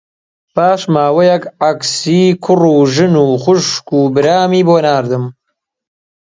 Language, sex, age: Central Kurdish, male, 19-29